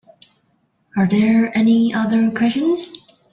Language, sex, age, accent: English, female, 19-29, Malaysian English